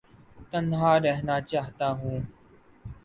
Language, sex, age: Urdu, male, 19-29